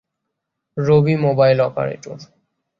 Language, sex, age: Bengali, male, 19-29